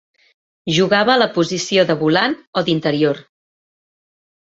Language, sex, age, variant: Catalan, female, 40-49, Central